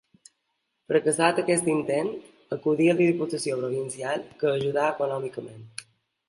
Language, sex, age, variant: Catalan, female, 30-39, Balear